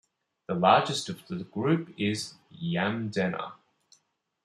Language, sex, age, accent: English, male, 30-39, Australian English